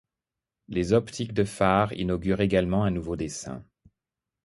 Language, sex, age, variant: French, male, 50-59, Français de métropole